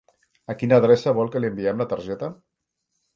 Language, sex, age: Catalan, male, 40-49